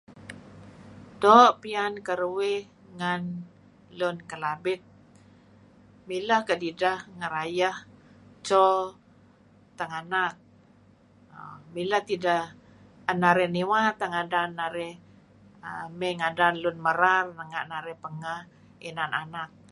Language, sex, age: Kelabit, female, 60-69